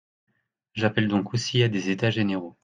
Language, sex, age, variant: French, male, 40-49, Français de métropole